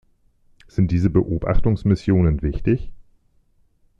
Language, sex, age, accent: German, male, 40-49, Deutschland Deutsch